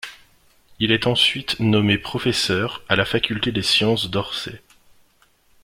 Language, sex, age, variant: French, male, 19-29, Français de métropole